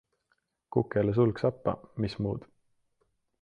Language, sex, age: Estonian, male, 19-29